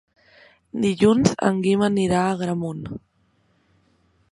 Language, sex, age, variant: Catalan, female, 19-29, Central